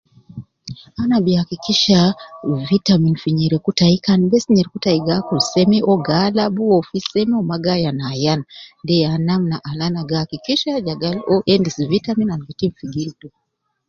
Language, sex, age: Nubi, female, 50-59